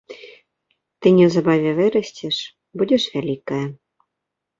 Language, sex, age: Belarusian, female, 30-39